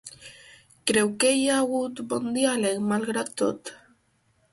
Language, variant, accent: Catalan, Valencià septentrional, septentrional